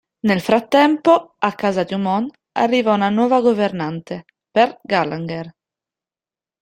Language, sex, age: Italian, female, 19-29